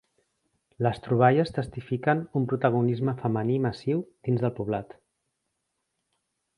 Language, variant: Catalan, Central